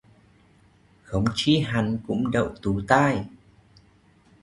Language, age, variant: Vietnamese, 19-29, Hà Nội